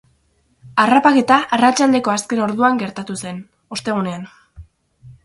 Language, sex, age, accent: Basque, female, under 19, Mendebalekoa (Araba, Bizkaia, Gipuzkoako mendebaleko herri batzuk)